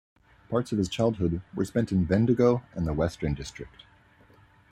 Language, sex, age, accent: English, male, 19-29, United States English